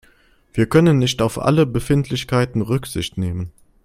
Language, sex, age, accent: German, male, 19-29, Deutschland Deutsch